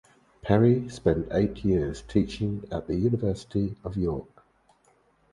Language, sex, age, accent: English, male, 60-69, England English